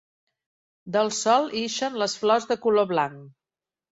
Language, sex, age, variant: Catalan, female, 60-69, Central